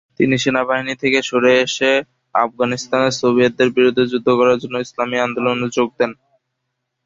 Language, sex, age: Bengali, male, 19-29